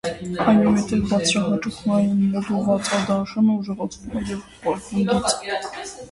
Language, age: Armenian, under 19